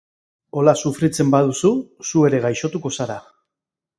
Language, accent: Basque, Mendebalekoa (Araba, Bizkaia, Gipuzkoako mendebaleko herri batzuk)